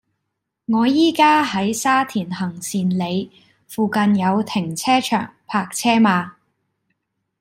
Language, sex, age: Cantonese, female, 19-29